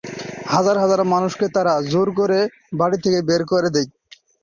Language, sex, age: Bengali, male, 19-29